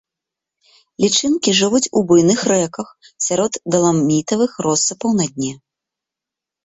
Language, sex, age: Belarusian, female, 30-39